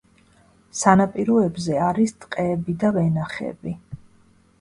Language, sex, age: Georgian, female, 40-49